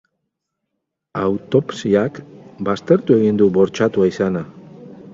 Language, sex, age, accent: Basque, male, 50-59, Mendebalekoa (Araba, Bizkaia, Gipuzkoako mendebaleko herri batzuk)